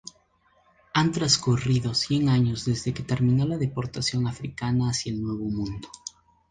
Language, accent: Spanish, Andino-Pacífico: Colombia, Perú, Ecuador, oeste de Bolivia y Venezuela andina